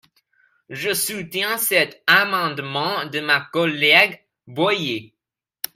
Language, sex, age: French, male, under 19